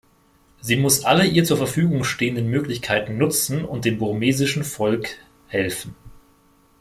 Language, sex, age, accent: German, male, 30-39, Deutschland Deutsch